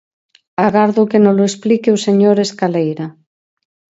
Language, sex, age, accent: Galician, female, 50-59, Central (gheada); Normativo (estándar)